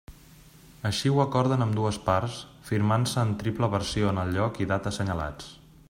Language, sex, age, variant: Catalan, male, 30-39, Central